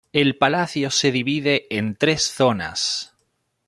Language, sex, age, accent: Spanish, male, 30-39, España: Norte peninsular (Asturias, Castilla y León, Cantabria, País Vasco, Navarra, Aragón, La Rioja, Guadalajara, Cuenca)